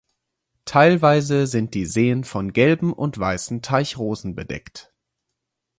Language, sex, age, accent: German, male, 30-39, Deutschland Deutsch